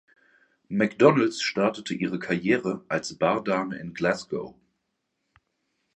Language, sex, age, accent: German, male, 30-39, Deutschland Deutsch